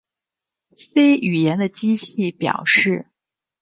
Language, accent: Chinese, 出生地：北京市